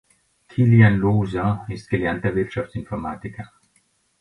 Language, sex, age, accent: German, male, 60-69, Österreichisches Deutsch